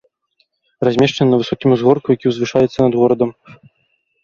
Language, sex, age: Belarusian, male, 19-29